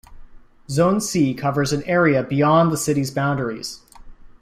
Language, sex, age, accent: English, male, 19-29, United States English